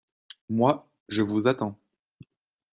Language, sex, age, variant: French, male, 19-29, Français de métropole